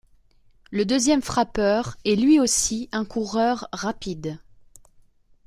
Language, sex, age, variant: French, female, 30-39, Français de métropole